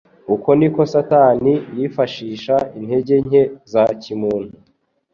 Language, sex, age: Kinyarwanda, male, 19-29